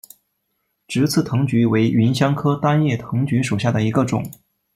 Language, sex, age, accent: Chinese, male, 19-29, 出生地：四川省